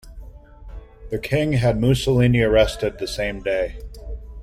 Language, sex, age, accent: English, male, 40-49, United States English